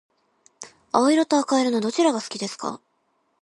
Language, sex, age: Japanese, female, 19-29